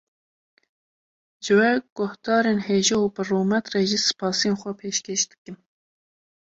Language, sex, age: Kurdish, female, 19-29